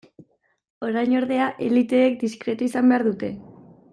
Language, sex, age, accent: Basque, female, 19-29, Erdialdekoa edo Nafarra (Gipuzkoa, Nafarroa)